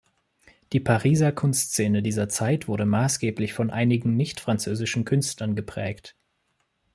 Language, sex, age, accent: German, male, 19-29, Deutschland Deutsch